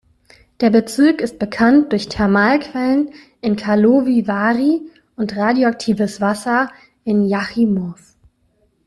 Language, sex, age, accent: German, female, 30-39, Deutschland Deutsch